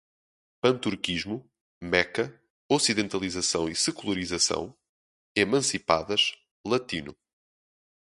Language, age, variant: Portuguese, 19-29, Portuguese (Portugal)